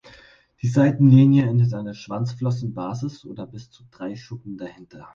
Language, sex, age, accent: German, male, 19-29, Deutschland Deutsch